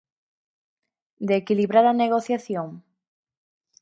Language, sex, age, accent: Galician, female, 19-29, Central (gheada); Normativo (estándar)